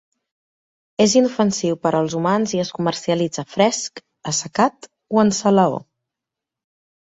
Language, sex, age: Catalan, female, 30-39